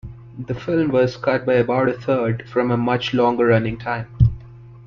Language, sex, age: English, male, 19-29